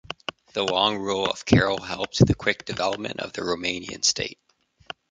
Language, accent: English, United States English